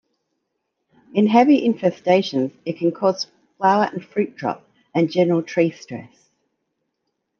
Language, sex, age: English, female, 40-49